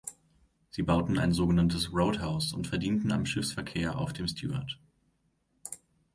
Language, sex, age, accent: German, male, 19-29, Deutschland Deutsch